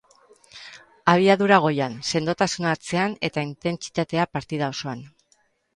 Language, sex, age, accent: Basque, female, 50-59, Erdialdekoa edo Nafarra (Gipuzkoa, Nafarroa)